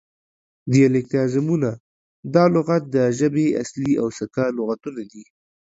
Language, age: Pashto, 19-29